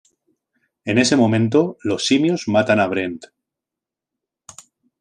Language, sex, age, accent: Spanish, male, 30-39, España: Norte peninsular (Asturias, Castilla y León, Cantabria, País Vasco, Navarra, Aragón, La Rioja, Guadalajara, Cuenca)